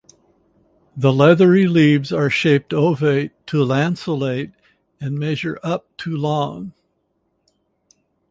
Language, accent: English, United States English